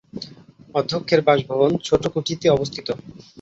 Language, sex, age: Bengali, male, 30-39